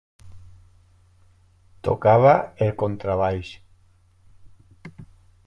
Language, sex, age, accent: Catalan, male, 40-49, valencià